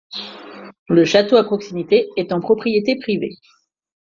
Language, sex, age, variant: French, female, 40-49, Français de métropole